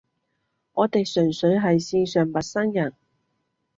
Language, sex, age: Cantonese, female, 30-39